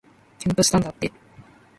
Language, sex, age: Japanese, female, 19-29